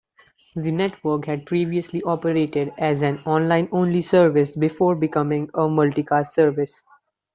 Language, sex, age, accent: English, male, under 19, India and South Asia (India, Pakistan, Sri Lanka)